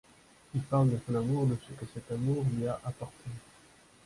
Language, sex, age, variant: French, male, 19-29, Français de métropole